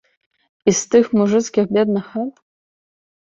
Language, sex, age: Belarusian, female, 19-29